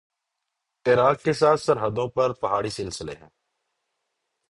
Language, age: Urdu, 30-39